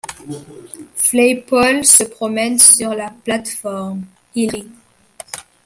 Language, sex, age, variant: French, female, 19-29, Français de métropole